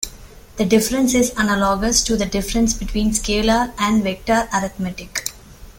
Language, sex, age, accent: English, female, 30-39, India and South Asia (India, Pakistan, Sri Lanka)